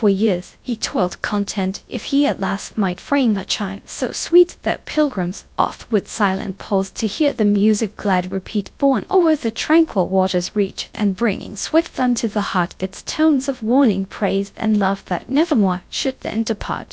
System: TTS, GradTTS